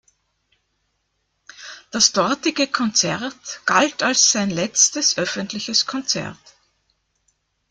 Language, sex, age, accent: German, female, 50-59, Österreichisches Deutsch